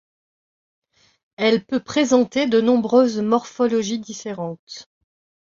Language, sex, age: French, female, 50-59